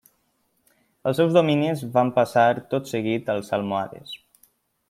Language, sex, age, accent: Catalan, male, under 19, valencià